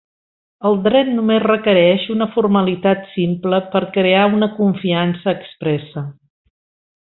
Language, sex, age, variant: Catalan, female, 60-69, Central